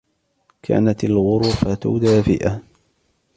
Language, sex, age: Arabic, male, 19-29